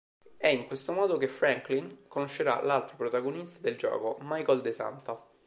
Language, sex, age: Italian, male, 19-29